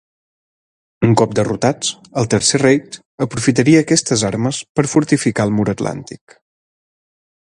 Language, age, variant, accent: Catalan, 30-39, Central, central; Garrotxi